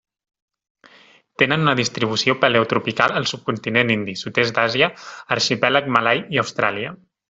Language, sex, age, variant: Catalan, male, 30-39, Central